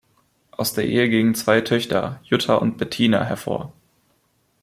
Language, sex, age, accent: German, male, under 19, Deutschland Deutsch